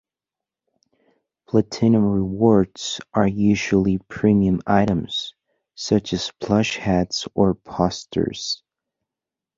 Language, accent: English, United States English